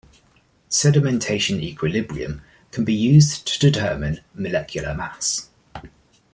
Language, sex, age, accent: English, male, 40-49, England English